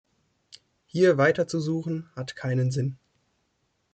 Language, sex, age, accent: German, male, 19-29, Deutschland Deutsch